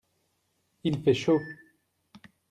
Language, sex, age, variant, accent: French, male, 30-39, Français d'Europe, Français de Belgique